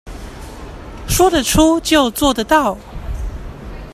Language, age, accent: Chinese, 19-29, 出生地：桃園市